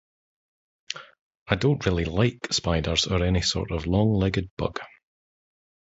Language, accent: English, Scottish English